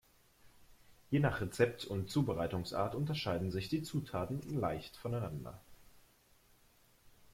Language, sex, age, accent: German, male, 19-29, Deutschland Deutsch